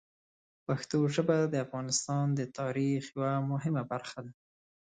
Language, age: Pashto, 30-39